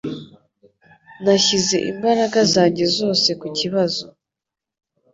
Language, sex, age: Kinyarwanda, female, 19-29